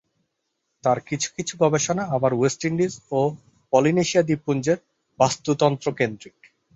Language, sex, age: Bengali, male, 30-39